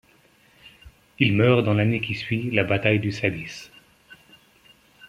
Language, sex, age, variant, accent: French, male, 30-39, Français d'Europe, Français de Belgique